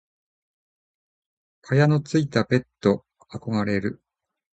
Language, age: Japanese, 50-59